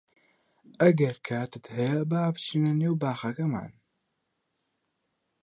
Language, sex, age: Central Kurdish, male, 19-29